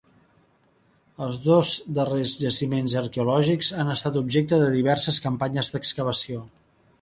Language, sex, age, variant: Catalan, male, 50-59, Central